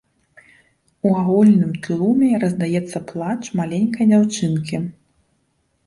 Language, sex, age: Belarusian, female, 30-39